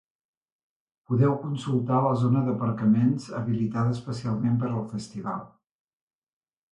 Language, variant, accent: Catalan, Central, central